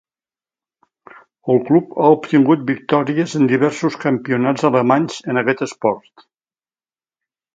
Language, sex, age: Catalan, male, 60-69